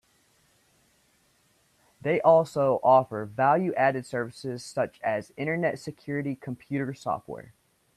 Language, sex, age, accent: English, male, 19-29, Irish English